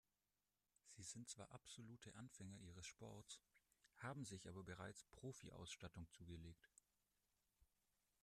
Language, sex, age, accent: German, male, 19-29, Deutschland Deutsch